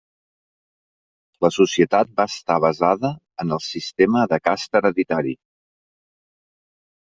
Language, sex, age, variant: Catalan, male, 40-49, Central